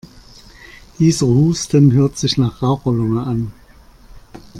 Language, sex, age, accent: German, male, 50-59, Deutschland Deutsch